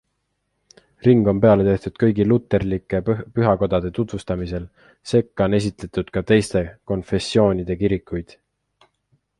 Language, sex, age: Estonian, male, 19-29